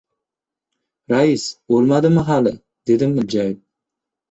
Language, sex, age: Uzbek, male, 19-29